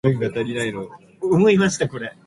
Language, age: English, under 19